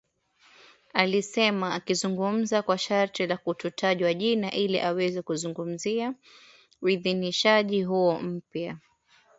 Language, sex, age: Swahili, female, 19-29